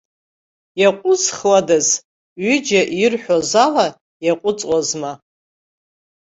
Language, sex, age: Abkhazian, female, 60-69